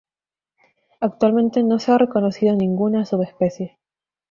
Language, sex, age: Spanish, female, 19-29